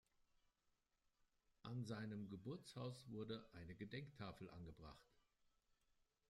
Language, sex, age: German, male, 50-59